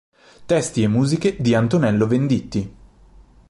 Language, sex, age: Italian, male, 30-39